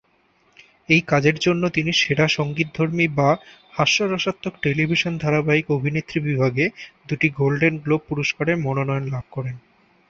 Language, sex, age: Bengali, male, 19-29